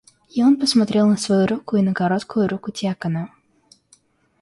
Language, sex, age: Russian, female, under 19